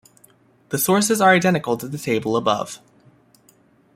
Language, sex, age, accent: English, male, under 19, United States English